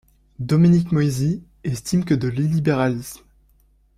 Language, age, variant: French, 19-29, Français de métropole